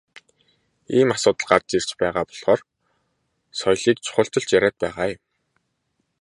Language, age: Mongolian, 19-29